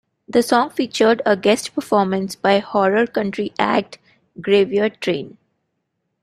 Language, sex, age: English, female, 19-29